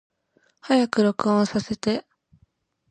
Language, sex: Japanese, female